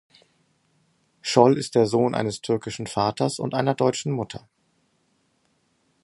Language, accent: German, Norddeutsch